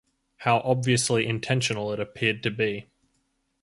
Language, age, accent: English, 19-29, Australian English